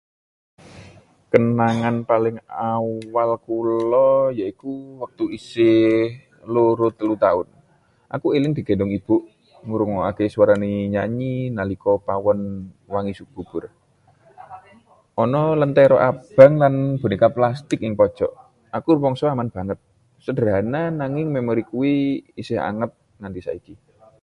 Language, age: Javanese, 30-39